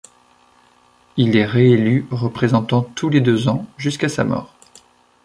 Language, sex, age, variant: French, male, 30-39, Français de métropole